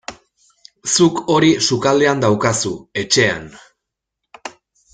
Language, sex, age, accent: Basque, male, 30-39, Mendebalekoa (Araba, Bizkaia, Gipuzkoako mendebaleko herri batzuk)